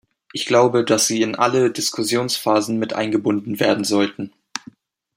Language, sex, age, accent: German, male, under 19, Deutschland Deutsch